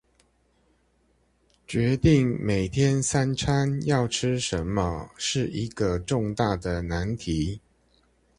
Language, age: Chinese, 60-69